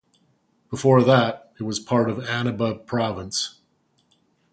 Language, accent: English, Canadian English